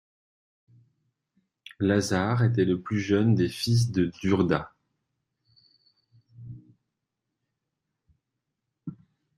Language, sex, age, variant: French, male, 19-29, Français de métropole